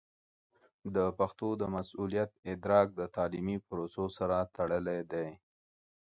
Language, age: Pashto, 30-39